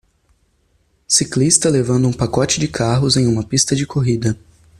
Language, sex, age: Portuguese, male, 30-39